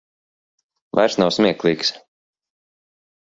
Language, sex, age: Latvian, male, 30-39